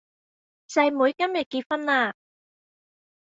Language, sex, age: Cantonese, female, 19-29